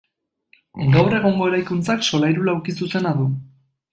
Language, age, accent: Basque, 19-29, Mendebalekoa (Araba, Bizkaia, Gipuzkoako mendebaleko herri batzuk)